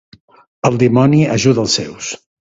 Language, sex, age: Catalan, male, 60-69